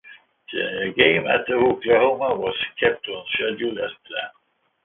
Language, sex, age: English, male, 50-59